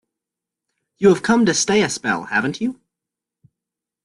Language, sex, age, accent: English, male, 19-29, United States English